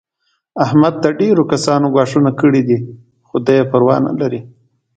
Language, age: Pashto, 19-29